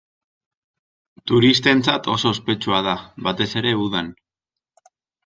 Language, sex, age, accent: Basque, male, 19-29, Mendebalekoa (Araba, Bizkaia, Gipuzkoako mendebaleko herri batzuk)